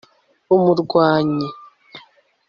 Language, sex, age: Kinyarwanda, female, 30-39